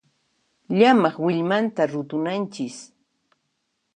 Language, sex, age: Puno Quechua, female, 19-29